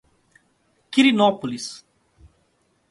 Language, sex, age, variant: Portuguese, male, 30-39, Portuguese (Brasil)